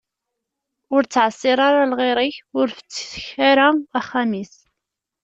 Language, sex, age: Kabyle, female, 19-29